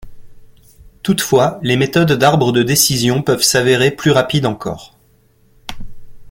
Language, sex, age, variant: French, male, 30-39, Français de métropole